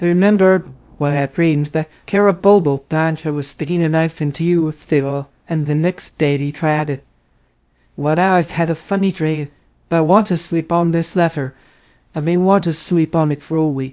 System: TTS, VITS